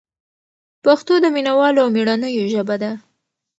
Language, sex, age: Pashto, female, under 19